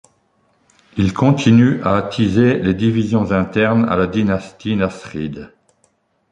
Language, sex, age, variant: French, male, 60-69, Français de métropole